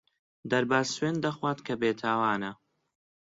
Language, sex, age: Central Kurdish, male, under 19